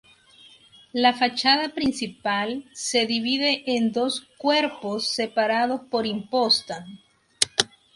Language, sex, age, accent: Spanish, female, 19-29, América central